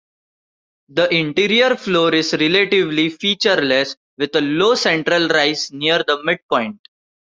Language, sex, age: English, male, 19-29